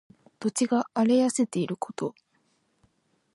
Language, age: Japanese, 19-29